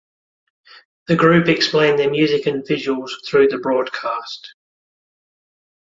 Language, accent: English, England English; New Zealand English